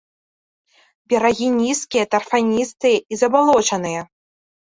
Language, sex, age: Belarusian, female, 19-29